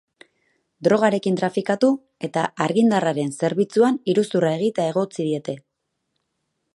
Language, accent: Basque, Erdialdekoa edo Nafarra (Gipuzkoa, Nafarroa)